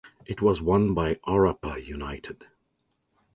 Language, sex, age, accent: English, male, 40-49, United States English